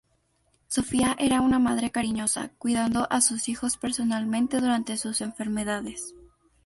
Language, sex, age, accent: Spanish, female, 19-29, México